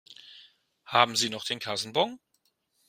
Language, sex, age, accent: German, male, 50-59, Deutschland Deutsch